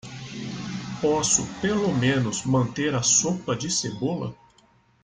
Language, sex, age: Portuguese, male, 19-29